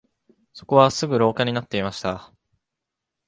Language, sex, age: Japanese, male, 19-29